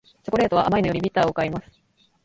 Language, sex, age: Japanese, female, 19-29